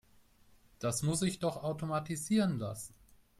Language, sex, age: German, male, 19-29